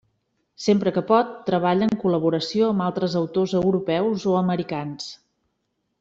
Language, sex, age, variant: Catalan, female, 40-49, Central